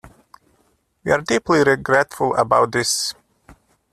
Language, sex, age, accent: English, male, 40-49, Australian English